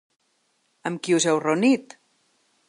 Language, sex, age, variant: Catalan, female, 40-49, Central